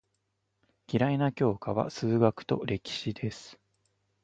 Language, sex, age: Japanese, male, 30-39